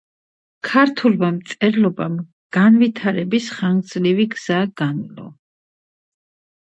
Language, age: Georgian, 40-49